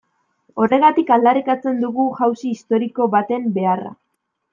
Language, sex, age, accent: Basque, female, 19-29, Mendebalekoa (Araba, Bizkaia, Gipuzkoako mendebaleko herri batzuk)